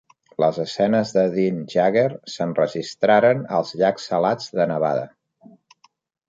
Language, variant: Catalan, Central